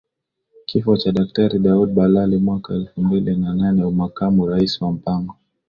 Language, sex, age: Swahili, male, 19-29